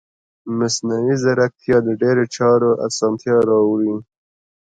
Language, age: Pashto, under 19